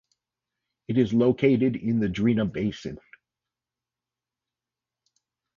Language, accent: English, Canadian English